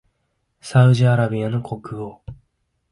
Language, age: Japanese, 19-29